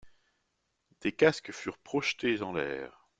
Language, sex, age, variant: French, male, 30-39, Français de métropole